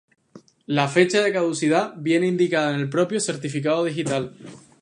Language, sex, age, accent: Spanish, male, 19-29, España: Islas Canarias